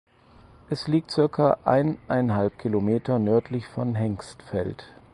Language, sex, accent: German, male, Deutschland Deutsch